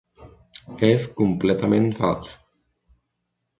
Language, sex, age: Catalan, male, 19-29